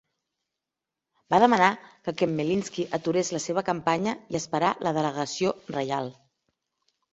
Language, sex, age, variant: Catalan, female, 40-49, Central